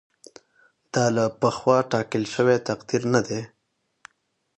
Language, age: Pashto, 19-29